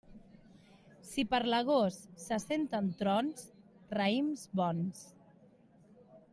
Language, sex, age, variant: Catalan, female, 50-59, Central